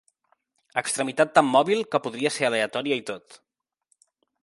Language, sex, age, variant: Catalan, male, 30-39, Central